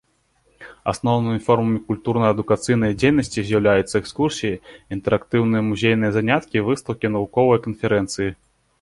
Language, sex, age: Belarusian, male, 19-29